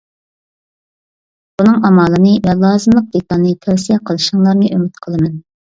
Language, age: Uyghur, under 19